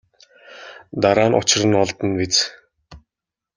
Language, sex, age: Mongolian, male, 30-39